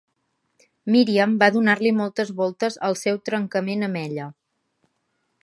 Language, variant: Catalan, Central